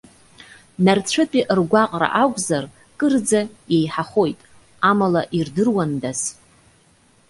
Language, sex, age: Abkhazian, female, 30-39